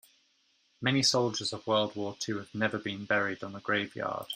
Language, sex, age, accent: English, male, 30-39, England English